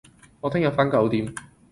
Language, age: Cantonese, 19-29